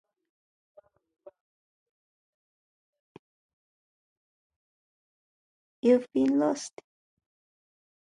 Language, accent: English, England English